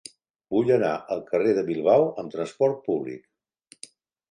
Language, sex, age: Catalan, male, 60-69